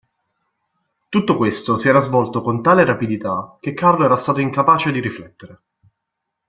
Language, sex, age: Italian, male, 19-29